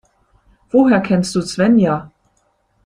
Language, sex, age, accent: German, female, 50-59, Deutschland Deutsch